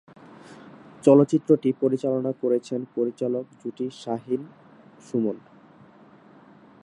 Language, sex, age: Bengali, male, 19-29